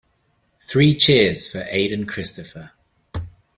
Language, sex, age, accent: English, male, 40-49, England English